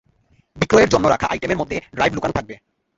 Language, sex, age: Bengali, male, 19-29